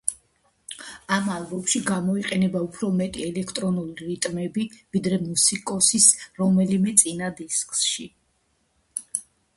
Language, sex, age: Georgian, female, 60-69